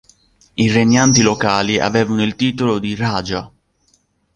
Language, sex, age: Italian, male, 19-29